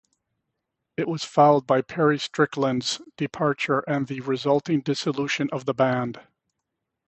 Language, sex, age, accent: English, male, 60-69, United States English